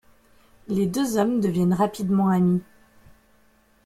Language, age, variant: French, 40-49, Français de métropole